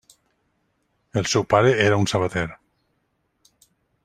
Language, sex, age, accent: Catalan, male, 50-59, valencià